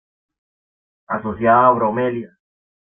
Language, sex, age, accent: Spanish, male, 19-29, América central